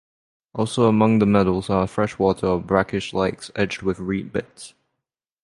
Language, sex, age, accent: English, male, 19-29, England English; Singaporean English